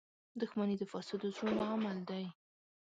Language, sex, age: Pashto, female, 19-29